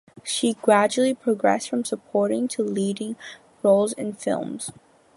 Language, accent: English, United States English